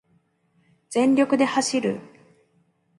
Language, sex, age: Japanese, female, 30-39